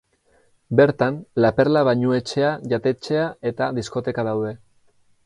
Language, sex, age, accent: Basque, male, 30-39, Erdialdekoa edo Nafarra (Gipuzkoa, Nafarroa)